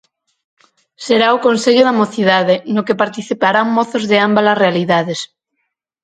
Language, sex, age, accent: Galician, female, 30-39, Normativo (estándar)